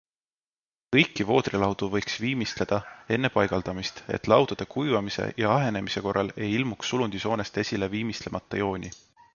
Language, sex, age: Estonian, male, 30-39